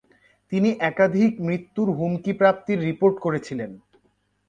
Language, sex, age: Bengali, male, under 19